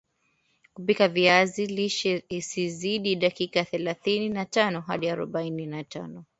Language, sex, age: Swahili, female, 19-29